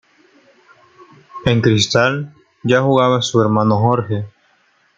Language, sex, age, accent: Spanish, male, 19-29, América central